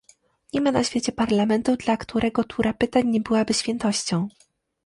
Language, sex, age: Polish, female, 19-29